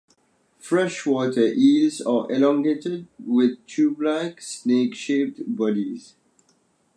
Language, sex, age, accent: English, male, 19-29, United States English